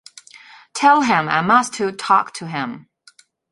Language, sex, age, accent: English, female, 40-49, United States English